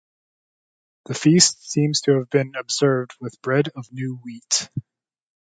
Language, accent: English, United States English